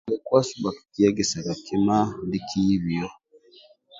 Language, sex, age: Amba (Uganda), male, 40-49